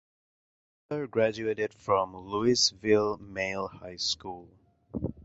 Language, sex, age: English, male, 19-29